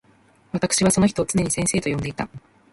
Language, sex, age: Japanese, female, 19-29